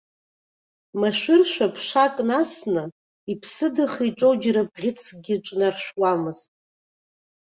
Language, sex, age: Abkhazian, female, 40-49